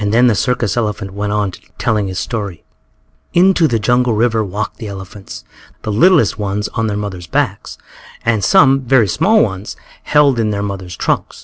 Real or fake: real